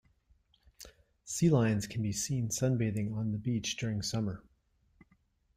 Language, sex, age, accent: English, male, 40-49, United States English